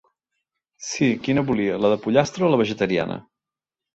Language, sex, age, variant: Catalan, male, 30-39, Central